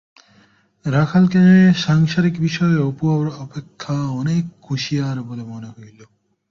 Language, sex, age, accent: Bengali, male, 19-29, প্রমিত